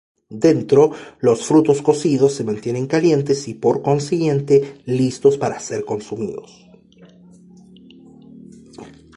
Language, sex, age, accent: Spanish, male, 19-29, Chileno: Chile, Cuyo